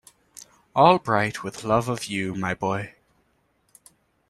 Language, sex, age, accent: English, male, 19-29, United States English